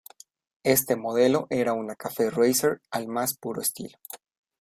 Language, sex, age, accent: Spanish, male, 19-29, México